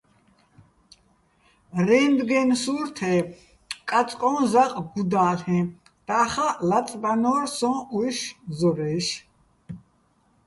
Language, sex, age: Bats, female, 70-79